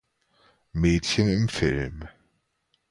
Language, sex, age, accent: German, male, 30-39, Deutschland Deutsch